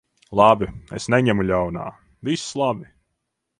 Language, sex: Latvian, male